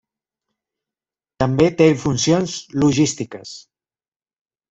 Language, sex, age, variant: Catalan, male, 40-49, Central